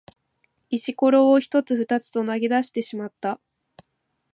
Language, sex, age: Japanese, female, 19-29